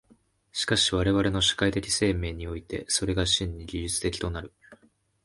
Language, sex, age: Japanese, male, 19-29